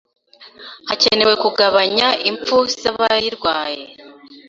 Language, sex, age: Kinyarwanda, female, 19-29